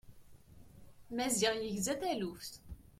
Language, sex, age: Kabyle, female, 19-29